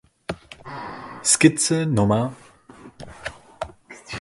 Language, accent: German, Deutschland Deutsch